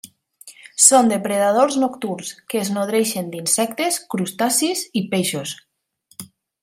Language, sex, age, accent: Catalan, female, 30-39, valencià